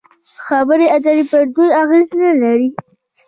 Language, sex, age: Pashto, female, under 19